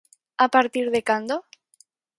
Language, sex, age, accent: Galician, female, under 19, Normativo (estándar)